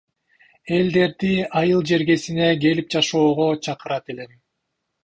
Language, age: Kyrgyz, 40-49